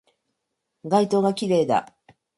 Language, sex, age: Japanese, female, 40-49